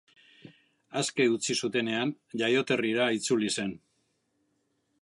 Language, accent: Basque, Mendebalekoa (Araba, Bizkaia, Gipuzkoako mendebaleko herri batzuk)